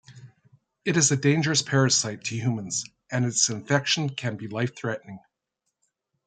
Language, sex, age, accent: English, male, 60-69, Canadian English